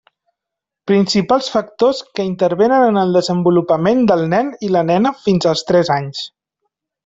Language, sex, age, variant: Catalan, male, 30-39, Central